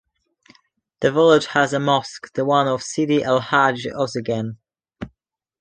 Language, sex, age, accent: English, male, 19-29, Welsh English